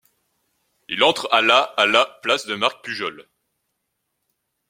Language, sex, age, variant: French, male, 19-29, Français de métropole